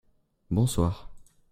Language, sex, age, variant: French, male, under 19, Français de métropole